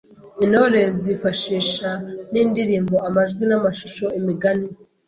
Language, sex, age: Kinyarwanda, female, 19-29